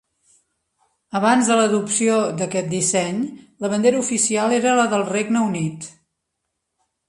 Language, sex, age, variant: Catalan, female, 60-69, Central